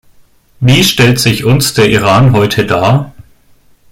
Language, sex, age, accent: German, male, 19-29, Deutschland Deutsch